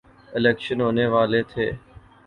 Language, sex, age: Urdu, male, 19-29